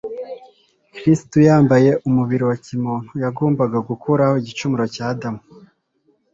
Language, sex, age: Kinyarwanda, male, 19-29